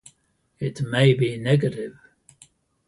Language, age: English, 80-89